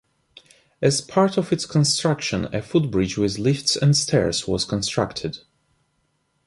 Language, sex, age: English, male, 30-39